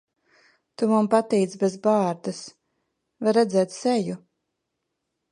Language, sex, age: Latvian, female, 40-49